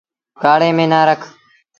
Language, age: Sindhi Bhil, under 19